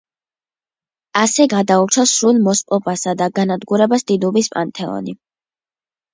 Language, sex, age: Georgian, female, under 19